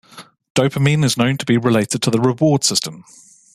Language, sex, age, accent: English, male, 30-39, England English